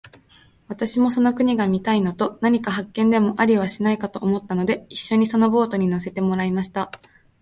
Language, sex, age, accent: Japanese, female, under 19, 標準語